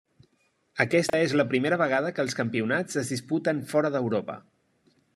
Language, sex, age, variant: Catalan, male, 30-39, Central